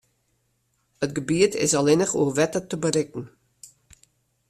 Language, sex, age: Western Frisian, female, 60-69